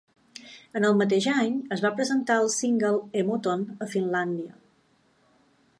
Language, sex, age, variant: Catalan, female, 40-49, Balear